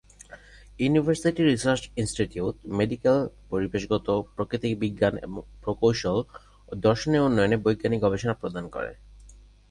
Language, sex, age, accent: Bengali, male, 19-29, Native